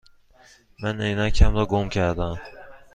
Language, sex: Persian, male